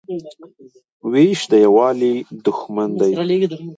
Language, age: Pashto, 19-29